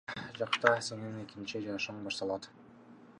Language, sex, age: Kyrgyz, male, under 19